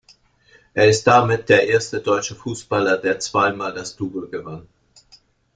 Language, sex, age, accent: German, male, 60-69, Deutschland Deutsch